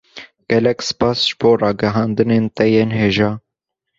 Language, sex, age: Kurdish, male, 19-29